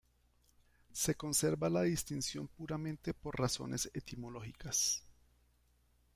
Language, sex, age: Spanish, male, 50-59